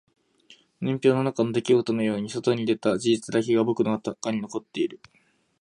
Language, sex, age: Japanese, male, 19-29